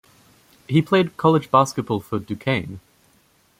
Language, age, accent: English, 19-29, New Zealand English